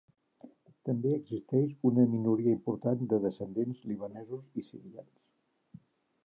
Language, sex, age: Catalan, male, 60-69